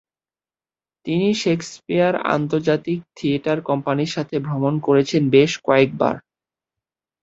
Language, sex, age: Bengali, male, 19-29